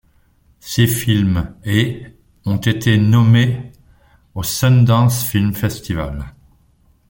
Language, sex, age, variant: French, male, 60-69, Français de métropole